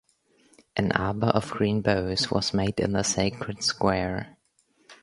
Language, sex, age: English, female, under 19